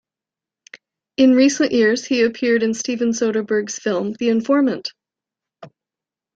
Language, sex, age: English, female, 50-59